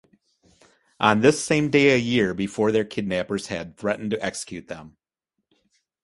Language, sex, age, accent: English, male, 40-49, United States English